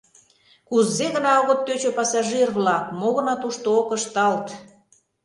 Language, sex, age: Mari, female, 50-59